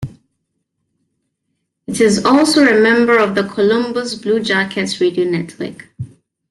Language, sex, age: English, female, 30-39